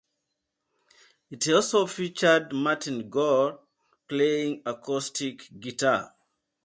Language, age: English, 50-59